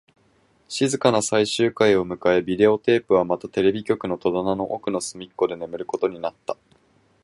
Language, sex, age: Japanese, male, 19-29